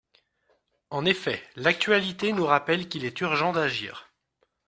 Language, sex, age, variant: French, male, 40-49, Français de métropole